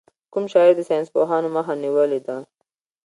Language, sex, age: Pashto, female, 19-29